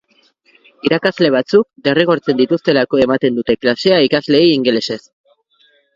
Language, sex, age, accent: Basque, male, 19-29, Mendebalekoa (Araba, Bizkaia, Gipuzkoako mendebaleko herri batzuk)